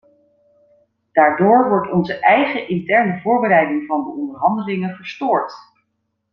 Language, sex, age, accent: Dutch, female, 40-49, Nederlands Nederlands